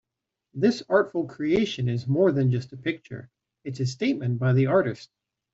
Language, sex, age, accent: English, male, 50-59, United States English